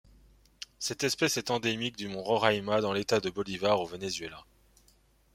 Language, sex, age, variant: French, male, 30-39, Français de métropole